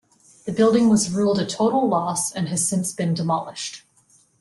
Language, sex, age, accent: English, female, 30-39, Canadian English